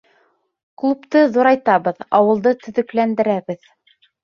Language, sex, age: Bashkir, female, 30-39